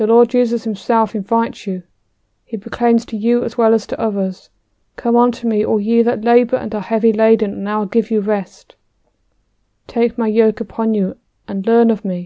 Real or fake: real